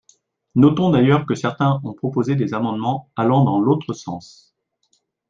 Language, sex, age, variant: French, male, 40-49, Français de métropole